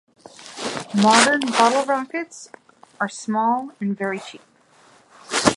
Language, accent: English, United States English